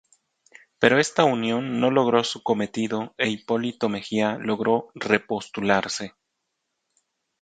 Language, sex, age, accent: Spanish, male, 40-49, México